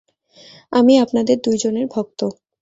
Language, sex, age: Bengali, female, 19-29